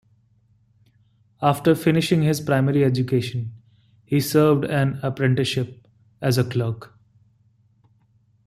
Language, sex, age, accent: English, male, 19-29, India and South Asia (India, Pakistan, Sri Lanka)